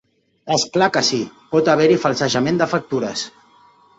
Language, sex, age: Catalan, male, 30-39